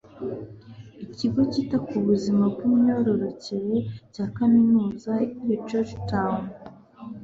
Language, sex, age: Kinyarwanda, female, 19-29